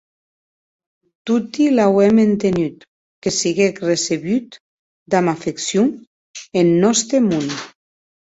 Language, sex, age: Occitan, female, 40-49